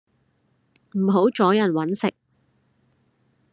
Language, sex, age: Cantonese, female, 19-29